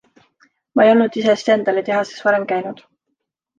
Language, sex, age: Estonian, female, 19-29